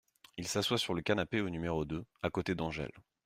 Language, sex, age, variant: French, male, 30-39, Français de métropole